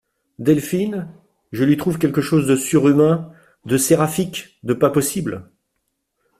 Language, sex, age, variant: French, male, 50-59, Français de métropole